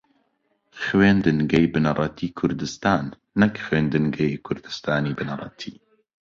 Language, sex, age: Central Kurdish, male, under 19